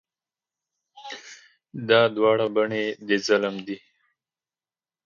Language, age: Pashto, 30-39